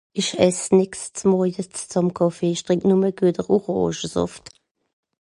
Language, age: Swiss German, 50-59